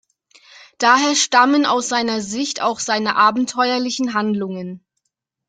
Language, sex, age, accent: German, female, 19-29, Deutschland Deutsch